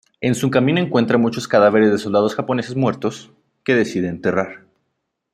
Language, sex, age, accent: Spanish, male, under 19, México